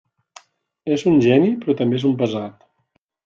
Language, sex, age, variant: Catalan, male, 50-59, Central